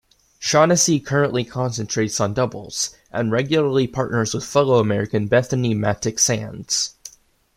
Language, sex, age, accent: English, male, 19-29, United States English